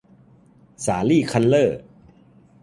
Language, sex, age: Thai, male, 40-49